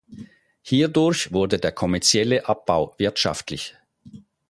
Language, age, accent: German, 50-59, Schweizerdeutsch